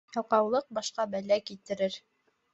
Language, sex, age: Bashkir, female, under 19